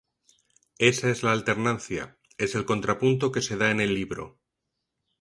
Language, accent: Spanish, España: Centro-Sur peninsular (Madrid, Toledo, Castilla-La Mancha)